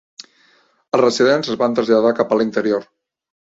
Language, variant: Catalan, Central